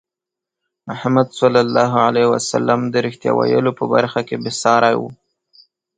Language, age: Pashto, 19-29